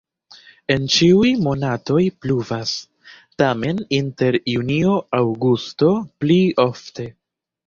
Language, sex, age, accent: Esperanto, male, 19-29, Internacia